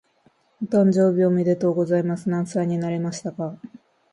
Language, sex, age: Japanese, female, under 19